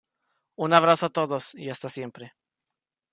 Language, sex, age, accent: Spanish, male, under 19, México